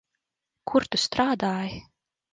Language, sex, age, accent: Latvian, female, 30-39, Rigas